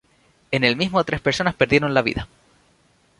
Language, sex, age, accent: Spanish, male, 19-29, España: Islas Canarias